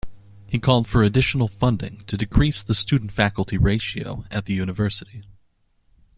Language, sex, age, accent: English, male, 30-39, United States English